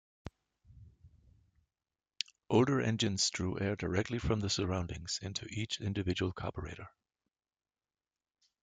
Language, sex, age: English, male, 40-49